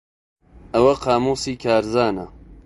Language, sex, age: Central Kurdish, male, 30-39